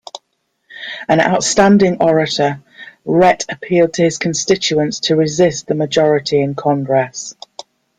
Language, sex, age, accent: English, female, 40-49, England English